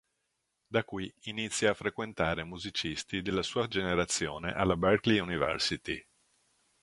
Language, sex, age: Italian, male, 50-59